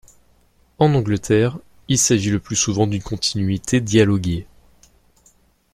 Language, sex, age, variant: French, male, under 19, Français de métropole